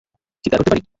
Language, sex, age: Bengali, male, 19-29